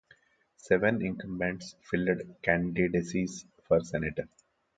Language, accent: English, India and South Asia (India, Pakistan, Sri Lanka)